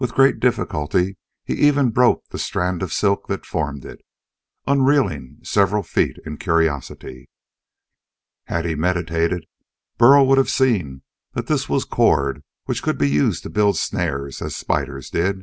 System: none